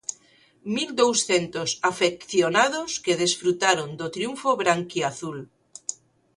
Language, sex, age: Galician, female, 50-59